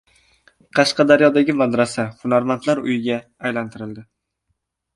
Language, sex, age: Uzbek, male, under 19